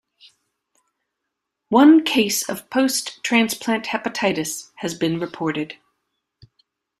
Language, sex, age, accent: English, female, 40-49, United States English